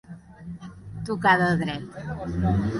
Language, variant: Catalan, Central